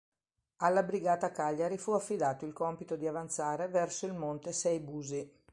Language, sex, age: Italian, female, 60-69